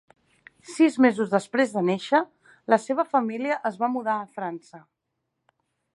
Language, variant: Catalan, Central